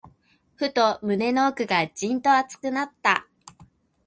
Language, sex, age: Japanese, female, 19-29